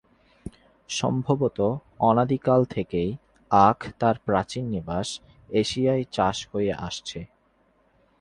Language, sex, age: Bengali, male, 19-29